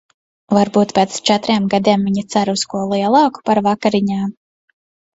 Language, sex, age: Latvian, female, 30-39